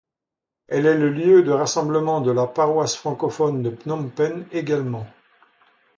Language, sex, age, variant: French, male, 70-79, Français de métropole